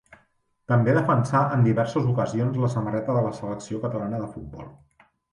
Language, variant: Catalan, Central